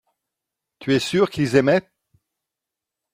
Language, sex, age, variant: French, male, 40-49, Français d'Europe